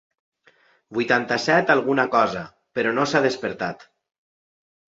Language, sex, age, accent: Catalan, male, 30-39, valencià